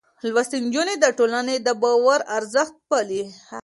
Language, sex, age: Pashto, female, 19-29